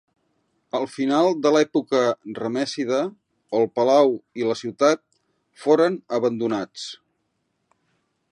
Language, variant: Catalan, Central